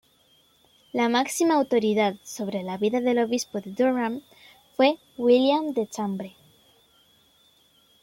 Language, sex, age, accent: Spanish, female, under 19, España: Centro-Sur peninsular (Madrid, Toledo, Castilla-La Mancha)